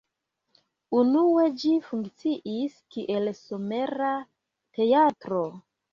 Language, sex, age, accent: Esperanto, female, 19-29, Internacia